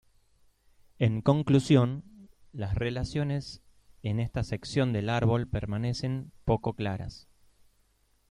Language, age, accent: Spanish, 30-39, Rioplatense: Argentina, Uruguay, este de Bolivia, Paraguay